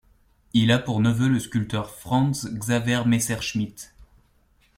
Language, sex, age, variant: French, male, 19-29, Français de métropole